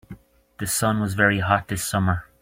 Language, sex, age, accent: English, male, 30-39, Irish English